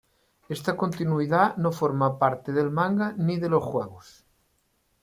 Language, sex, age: Spanish, male, 50-59